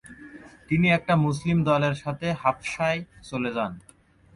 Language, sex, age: Bengali, male, 19-29